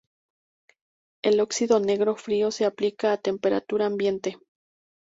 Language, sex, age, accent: Spanish, female, 30-39, México